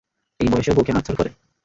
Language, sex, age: Bengali, male, 19-29